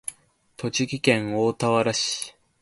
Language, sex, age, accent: Japanese, male, 19-29, 標準語